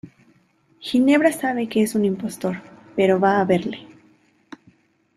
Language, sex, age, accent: Spanish, female, 19-29, México